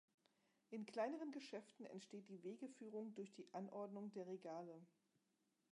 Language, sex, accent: German, female, Deutschland Deutsch